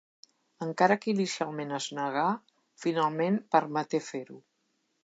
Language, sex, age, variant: Catalan, female, 60-69, Central